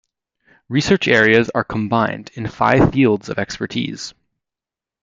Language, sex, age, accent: English, male, under 19, United States English